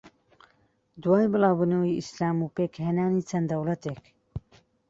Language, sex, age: Central Kurdish, female, 30-39